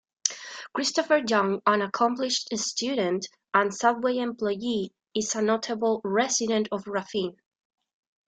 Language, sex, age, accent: English, female, 19-29, England English